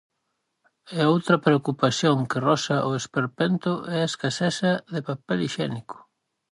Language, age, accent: Galician, 40-49, Atlántico (seseo e gheada)